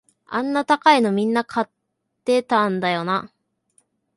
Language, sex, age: Japanese, male, 19-29